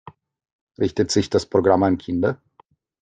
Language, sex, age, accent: German, male, 30-39, Österreichisches Deutsch